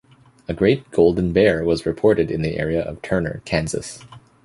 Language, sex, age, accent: English, male, 19-29, Canadian English